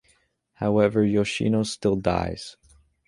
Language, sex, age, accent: English, male, under 19, United States English